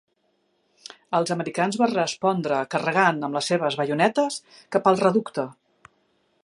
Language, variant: Catalan, Central